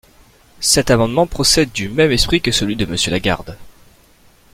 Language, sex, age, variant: French, male, 19-29, Français de métropole